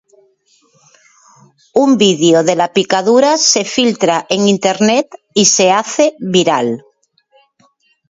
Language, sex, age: Spanish, female, 50-59